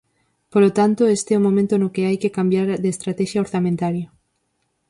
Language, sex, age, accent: Galician, female, 19-29, Oriental (común en zona oriental)